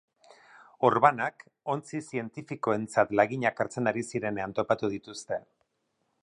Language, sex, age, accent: Basque, male, 50-59, Erdialdekoa edo Nafarra (Gipuzkoa, Nafarroa)